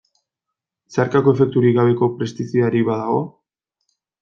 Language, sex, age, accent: Basque, male, 19-29, Erdialdekoa edo Nafarra (Gipuzkoa, Nafarroa)